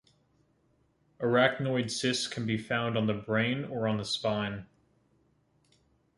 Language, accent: English, United States English